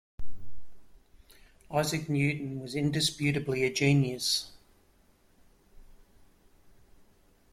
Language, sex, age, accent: English, male, 50-59, Australian English